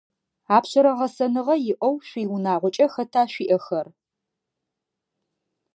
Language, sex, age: Adyghe, female, 30-39